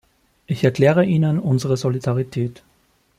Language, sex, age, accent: German, male, 30-39, Österreichisches Deutsch